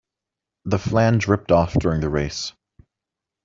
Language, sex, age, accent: English, male, 19-29, United States English